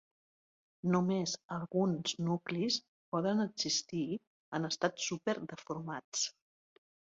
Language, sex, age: Catalan, female, 60-69